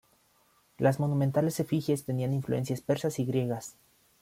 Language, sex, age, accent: Spanish, male, 19-29, México